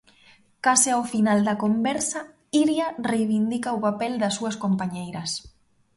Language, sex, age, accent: Galician, female, 19-29, Normativo (estándar)